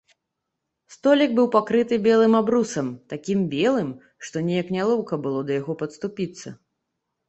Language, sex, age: Belarusian, female, 30-39